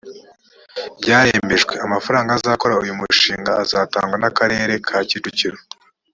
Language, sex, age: Kinyarwanda, male, 19-29